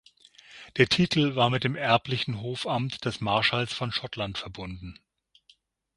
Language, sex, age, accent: German, male, 50-59, Deutschland Deutsch; Süddeutsch